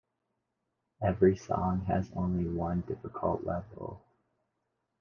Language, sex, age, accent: English, male, 19-29, United States English